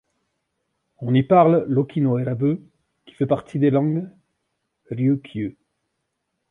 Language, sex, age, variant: French, male, 40-49, Français de métropole